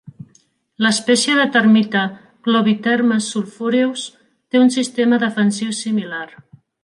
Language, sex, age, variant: Catalan, female, 40-49, Central